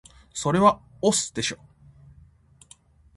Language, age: Japanese, 19-29